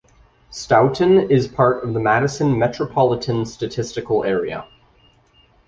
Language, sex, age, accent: English, male, 19-29, United States English